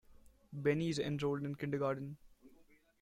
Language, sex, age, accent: English, male, 19-29, India and South Asia (India, Pakistan, Sri Lanka)